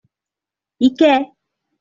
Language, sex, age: Catalan, female, 50-59